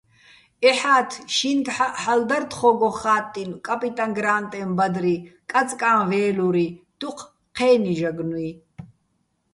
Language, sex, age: Bats, female, 60-69